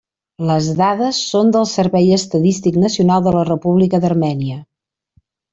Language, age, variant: Catalan, 40-49, Central